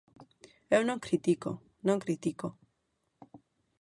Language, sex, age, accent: Galician, female, 30-39, Oriental (común en zona oriental); Normativo (estándar)